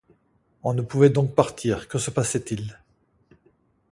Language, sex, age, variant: French, male, 60-69, Français de métropole